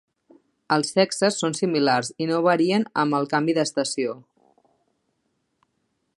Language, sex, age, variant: Catalan, female, 30-39, Central